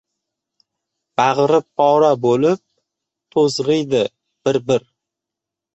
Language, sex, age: Uzbek, male, 19-29